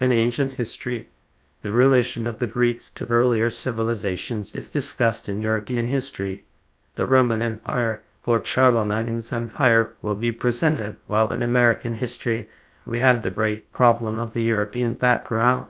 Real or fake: fake